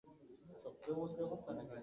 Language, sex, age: English, male, under 19